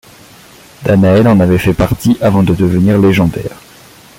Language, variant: French, Français de métropole